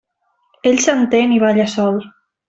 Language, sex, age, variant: Catalan, female, 19-29, Central